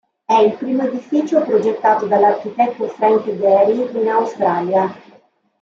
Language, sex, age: Italian, female, 40-49